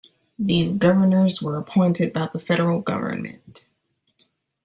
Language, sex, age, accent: English, female, 19-29, United States English